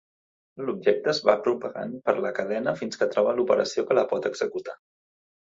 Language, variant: Catalan, Central